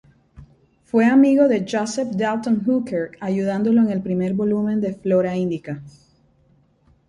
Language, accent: Spanish, Caribe: Cuba, Venezuela, Puerto Rico, República Dominicana, Panamá, Colombia caribeña, México caribeño, Costa del golfo de México